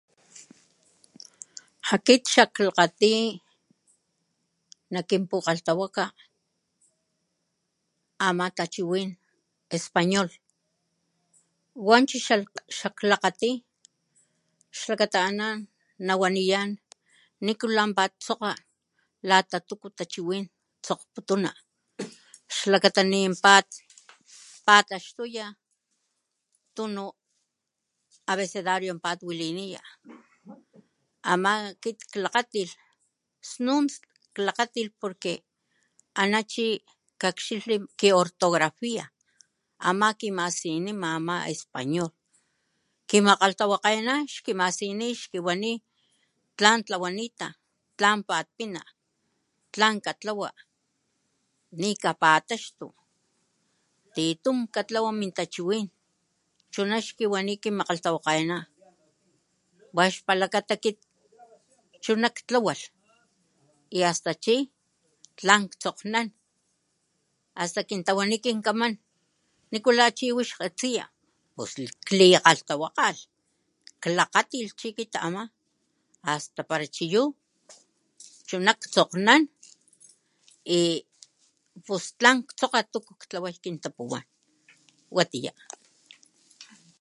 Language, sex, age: Papantla Totonac, male, 60-69